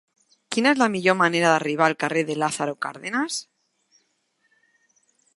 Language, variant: Catalan, Central